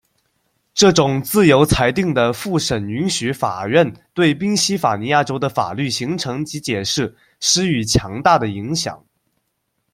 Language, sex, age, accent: Chinese, male, under 19, 出生地：江西省